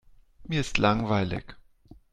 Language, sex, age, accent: German, male, 40-49, Deutschland Deutsch